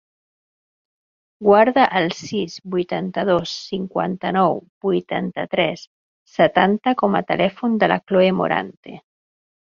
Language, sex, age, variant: Catalan, female, 40-49, Central